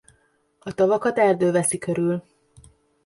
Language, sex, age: Hungarian, female, 19-29